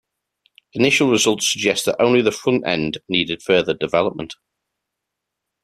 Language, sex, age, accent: English, male, 30-39, England English